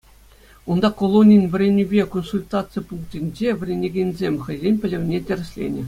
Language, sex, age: Chuvash, male, 40-49